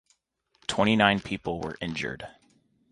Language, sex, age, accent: English, male, 30-39, United States English